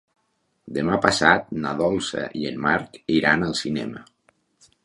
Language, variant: Catalan, Nord-Occidental